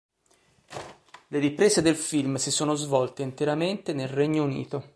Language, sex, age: Italian, male, 40-49